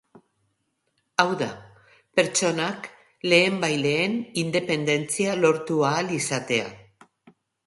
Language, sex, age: Basque, female, 50-59